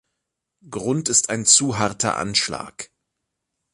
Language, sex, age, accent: German, male, 19-29, Deutschland Deutsch